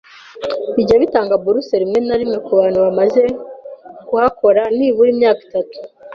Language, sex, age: Kinyarwanda, female, 19-29